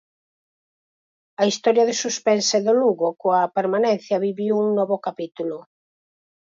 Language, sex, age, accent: Galician, female, 50-59, Normativo (estándar)